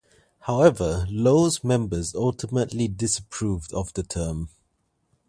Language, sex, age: English, male, 19-29